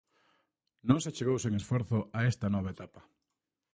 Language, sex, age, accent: Galician, male, 30-39, Oriental (común en zona oriental)